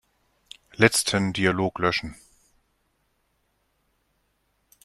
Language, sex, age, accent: German, male, 50-59, Deutschland Deutsch